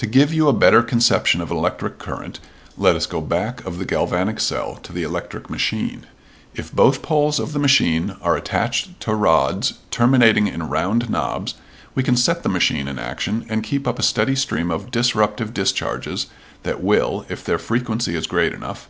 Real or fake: real